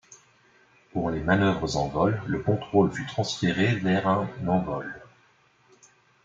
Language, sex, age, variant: French, male, 30-39, Français de métropole